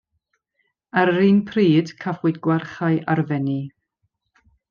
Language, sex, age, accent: Welsh, female, 30-39, Y Deyrnas Unedig Cymraeg